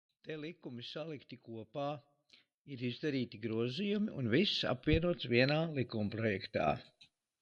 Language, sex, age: Latvian, male, 50-59